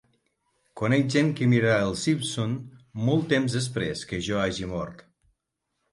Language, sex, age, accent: Catalan, male, 50-59, occidental